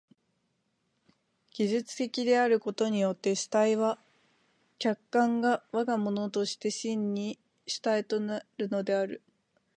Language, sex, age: Japanese, female, 19-29